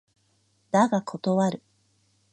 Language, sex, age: Japanese, female, 19-29